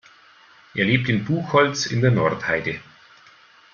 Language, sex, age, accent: German, male, 40-49, Deutschland Deutsch